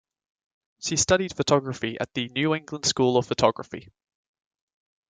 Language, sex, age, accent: English, male, 19-29, Australian English